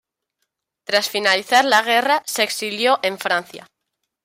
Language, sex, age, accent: Spanish, male, under 19, España: Norte peninsular (Asturias, Castilla y León, Cantabria, País Vasco, Navarra, Aragón, La Rioja, Guadalajara, Cuenca)